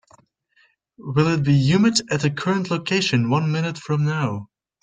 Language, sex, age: English, male, under 19